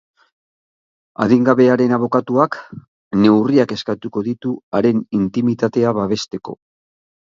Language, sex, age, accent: Basque, male, 60-69, Mendebalekoa (Araba, Bizkaia, Gipuzkoako mendebaleko herri batzuk)